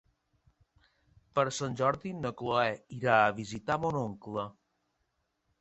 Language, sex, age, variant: Catalan, male, 30-39, Balear